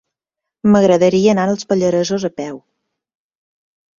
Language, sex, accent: Catalan, female, mallorquí